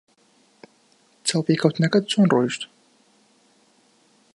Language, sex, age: Central Kurdish, male, 19-29